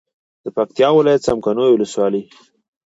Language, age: Pashto, 19-29